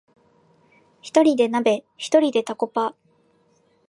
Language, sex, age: Japanese, female, 19-29